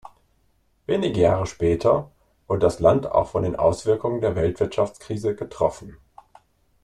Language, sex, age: German, male, 30-39